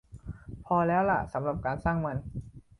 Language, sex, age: Thai, male, 19-29